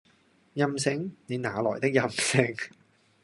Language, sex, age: Cantonese, male, 19-29